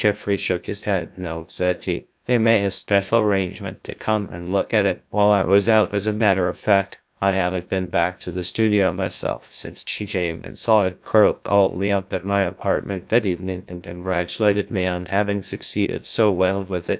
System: TTS, GlowTTS